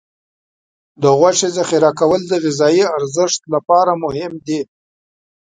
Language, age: Pashto, 40-49